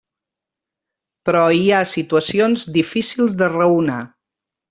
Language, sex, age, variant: Catalan, female, 50-59, Central